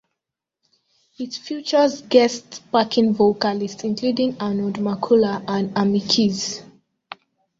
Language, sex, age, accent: English, female, under 19, Southern African (South Africa, Zimbabwe, Namibia)